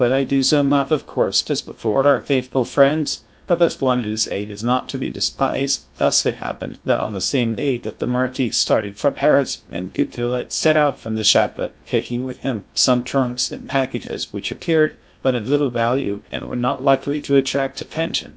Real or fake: fake